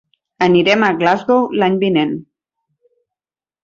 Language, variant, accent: Catalan, Central, tarragoní